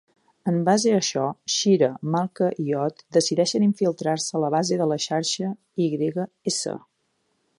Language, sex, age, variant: Catalan, female, 40-49, Central